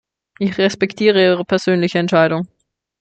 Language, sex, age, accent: German, female, 19-29, Österreichisches Deutsch